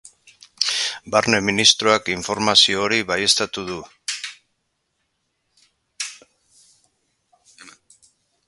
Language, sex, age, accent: Basque, male, 50-59, Mendebalekoa (Araba, Bizkaia, Gipuzkoako mendebaleko herri batzuk)